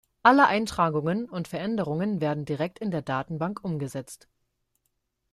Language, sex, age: German, female, 19-29